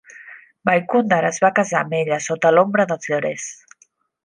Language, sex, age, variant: Catalan, female, 30-39, Central